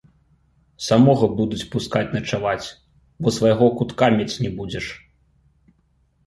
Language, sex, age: Belarusian, male, 30-39